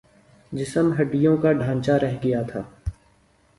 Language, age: Urdu, 19-29